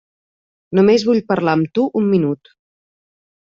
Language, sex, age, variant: Catalan, female, 40-49, Central